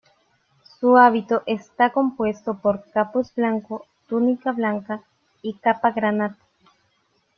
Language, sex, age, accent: Spanish, female, 30-39, América central